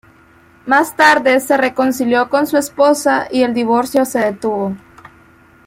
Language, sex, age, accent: Spanish, female, 19-29, América central